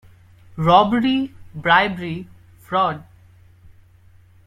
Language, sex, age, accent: English, male, 19-29, India and South Asia (India, Pakistan, Sri Lanka)